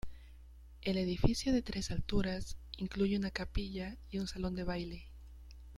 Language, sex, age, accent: Spanish, female, under 19, Andino-Pacífico: Colombia, Perú, Ecuador, oeste de Bolivia y Venezuela andina